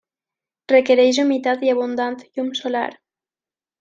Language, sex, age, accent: Catalan, female, 19-29, valencià